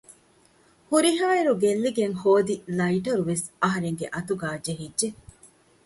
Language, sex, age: Divehi, female, 40-49